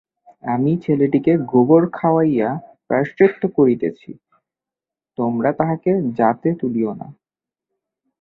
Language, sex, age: Bengali, male, 19-29